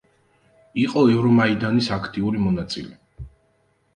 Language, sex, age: Georgian, male, 19-29